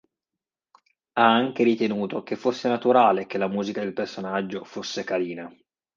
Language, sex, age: Italian, male, 30-39